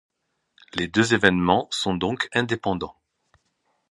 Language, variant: French, Français de métropole